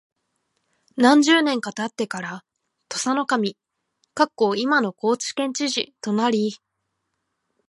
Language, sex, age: Japanese, female, under 19